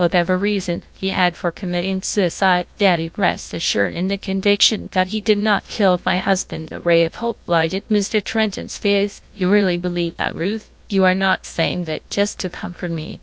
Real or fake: fake